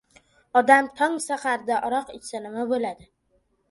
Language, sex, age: Uzbek, male, 19-29